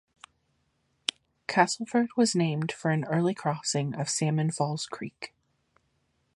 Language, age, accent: English, 19-29, United States English